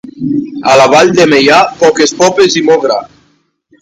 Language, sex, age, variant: Catalan, male, 19-29, Nord-Occidental